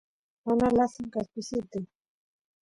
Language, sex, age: Santiago del Estero Quichua, female, 50-59